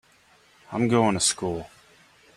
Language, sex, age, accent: English, male, 19-29, United States English